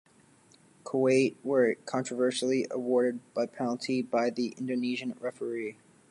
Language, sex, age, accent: English, male, 19-29, United States English